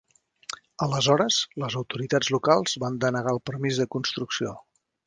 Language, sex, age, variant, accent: Catalan, male, 50-59, Central, central